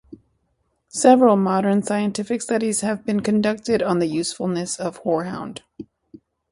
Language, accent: English, United States English